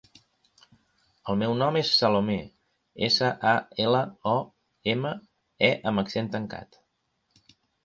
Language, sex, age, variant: Catalan, male, 40-49, Central